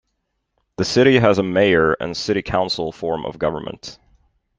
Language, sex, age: English, male, 30-39